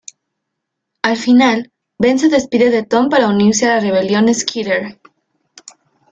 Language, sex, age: Spanish, female, 19-29